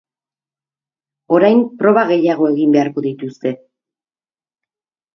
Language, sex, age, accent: Basque, female, 50-59, Mendebalekoa (Araba, Bizkaia, Gipuzkoako mendebaleko herri batzuk)